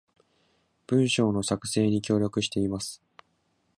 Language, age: Japanese, under 19